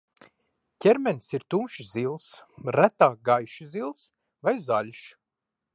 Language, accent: Latvian, Riga